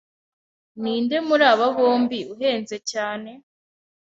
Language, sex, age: Kinyarwanda, female, 19-29